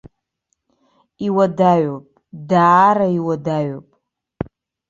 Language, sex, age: Abkhazian, female, 30-39